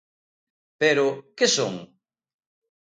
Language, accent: Galician, Oriental (común en zona oriental)